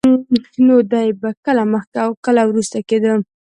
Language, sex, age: Pashto, female, under 19